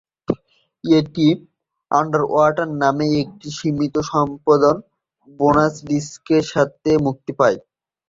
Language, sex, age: Bengali, male, 19-29